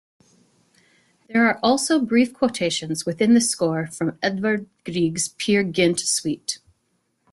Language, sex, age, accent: English, female, 40-49, United States English